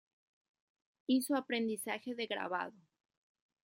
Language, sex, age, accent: Spanish, female, 30-39, México